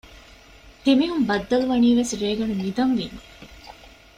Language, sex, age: Divehi, female, 19-29